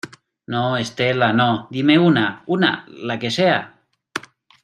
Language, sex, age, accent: Spanish, male, 30-39, España: Norte peninsular (Asturias, Castilla y León, Cantabria, País Vasco, Navarra, Aragón, La Rioja, Guadalajara, Cuenca)